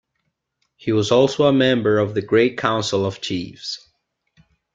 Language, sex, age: English, male, 19-29